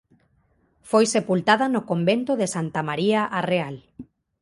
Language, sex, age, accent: Galician, female, 30-39, Normativo (estándar)